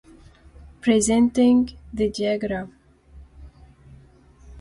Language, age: English, 19-29